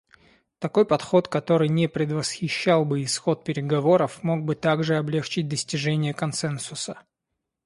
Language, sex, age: Russian, male, 30-39